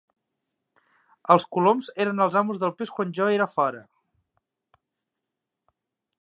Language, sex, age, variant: Catalan, male, 30-39, Central